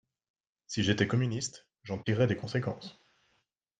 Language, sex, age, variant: French, male, 19-29, Français de métropole